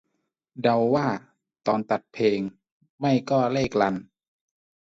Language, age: Thai, 19-29